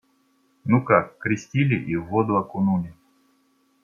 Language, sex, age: Russian, male, 30-39